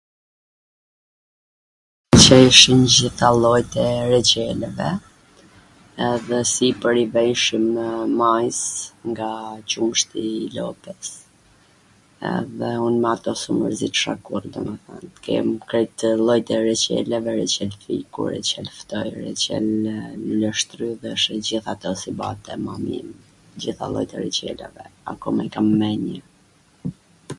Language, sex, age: Gheg Albanian, female, 40-49